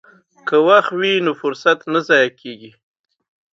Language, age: Pashto, 30-39